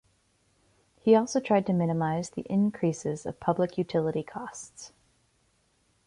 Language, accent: English, United States English